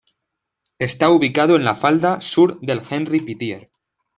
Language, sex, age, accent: Spanish, male, 19-29, España: Centro-Sur peninsular (Madrid, Toledo, Castilla-La Mancha)